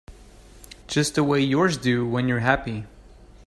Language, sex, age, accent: English, male, 30-39, United States English